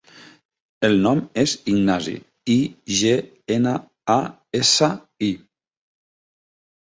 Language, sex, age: Catalan, male, 40-49